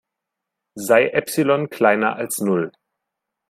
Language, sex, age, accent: German, male, 19-29, Deutschland Deutsch